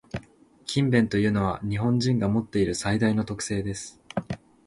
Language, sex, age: Japanese, male, 19-29